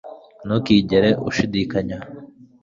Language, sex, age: Kinyarwanda, male, 19-29